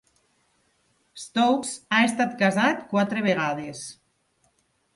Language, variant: Catalan, Central